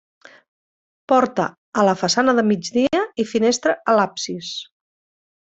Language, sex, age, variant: Catalan, female, 50-59, Central